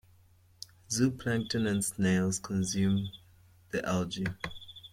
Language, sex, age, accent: English, male, 19-29, Southern African (South Africa, Zimbabwe, Namibia)